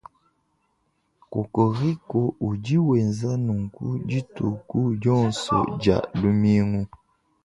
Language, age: Luba-Lulua, 19-29